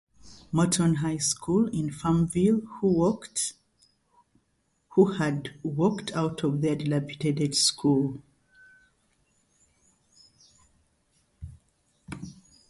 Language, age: English, 40-49